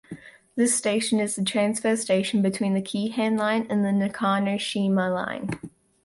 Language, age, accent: English, under 19, Australian English